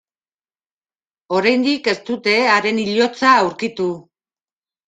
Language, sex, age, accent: Basque, male, 19-29, Mendebalekoa (Araba, Bizkaia, Gipuzkoako mendebaleko herri batzuk)